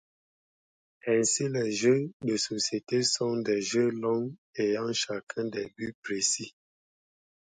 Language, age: French, 30-39